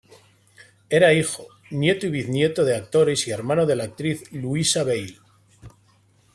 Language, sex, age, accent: Spanish, male, 40-49, España: Norte peninsular (Asturias, Castilla y León, Cantabria, País Vasco, Navarra, Aragón, La Rioja, Guadalajara, Cuenca)